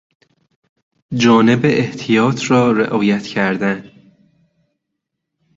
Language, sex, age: Persian, male, 30-39